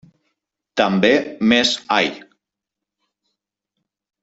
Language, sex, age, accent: Catalan, male, 30-39, valencià